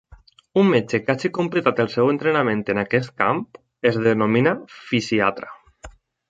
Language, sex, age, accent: Catalan, male, 19-29, valencià